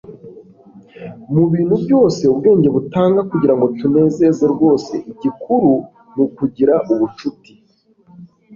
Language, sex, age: Kinyarwanda, male, 19-29